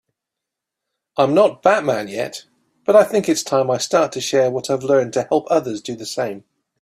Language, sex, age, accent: English, male, 40-49, England English